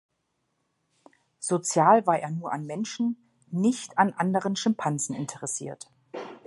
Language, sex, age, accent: German, female, 40-49, Deutschland Deutsch